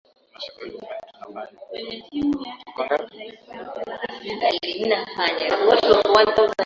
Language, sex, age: Swahili, male, 19-29